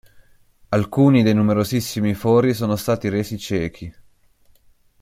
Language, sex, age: Italian, male, 19-29